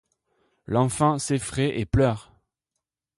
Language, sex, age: French, male, 30-39